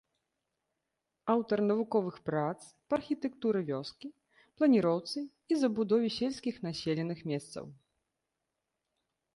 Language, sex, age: Belarusian, female, 30-39